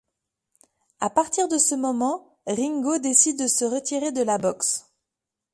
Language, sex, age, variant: French, female, 30-39, Français de métropole